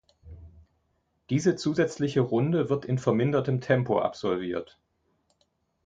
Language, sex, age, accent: German, male, 50-59, Deutschland Deutsch